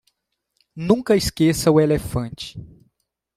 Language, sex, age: Portuguese, male, 40-49